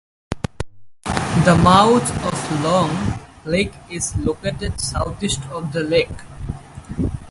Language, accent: English, United States English